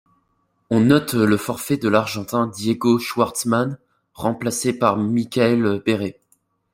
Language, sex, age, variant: French, male, under 19, Français de métropole